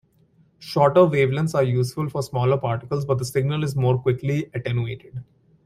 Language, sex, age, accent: English, male, 19-29, India and South Asia (India, Pakistan, Sri Lanka)